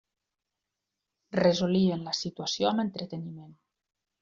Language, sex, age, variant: Catalan, female, 50-59, Nord-Occidental